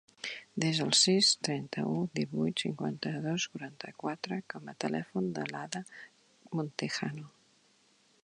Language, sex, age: Catalan, female, 40-49